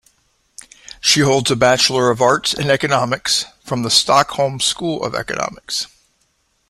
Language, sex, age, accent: English, male, 40-49, United States English